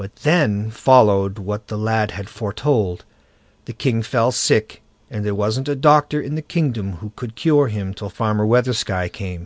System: none